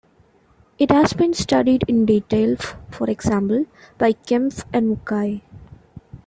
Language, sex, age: English, female, 19-29